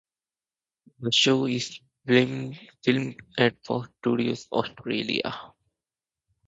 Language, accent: English, West Indies and Bermuda (Bahamas, Bermuda, Jamaica, Trinidad)